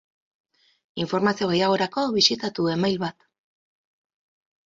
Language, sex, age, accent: Basque, female, 40-49, Erdialdekoa edo Nafarra (Gipuzkoa, Nafarroa)